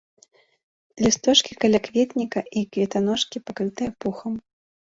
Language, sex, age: Belarusian, female, 30-39